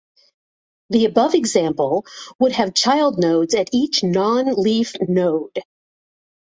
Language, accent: English, United States English